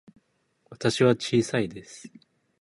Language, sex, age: Japanese, male, 19-29